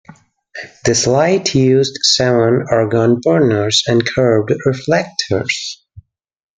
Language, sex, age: English, male, 19-29